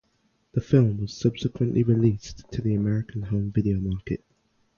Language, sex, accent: English, male, England English